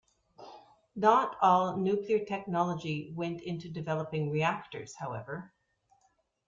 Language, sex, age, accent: English, female, 50-59, Canadian English